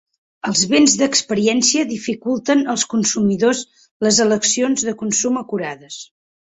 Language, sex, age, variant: Catalan, female, 19-29, Central